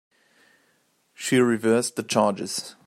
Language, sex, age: English, male, 30-39